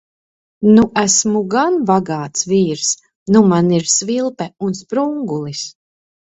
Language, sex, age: Latvian, female, 30-39